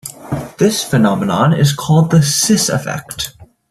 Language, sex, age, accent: English, male, under 19, United States English